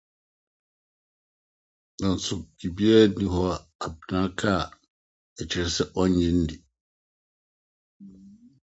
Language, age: Akan, 60-69